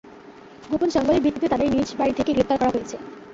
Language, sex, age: Bengali, female, 19-29